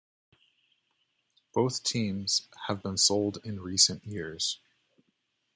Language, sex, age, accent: English, male, 30-39, United States English